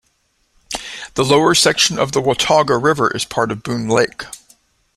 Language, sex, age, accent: English, male, 40-49, United States English